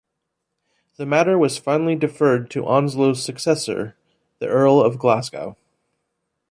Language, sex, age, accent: English, male, 30-39, United States English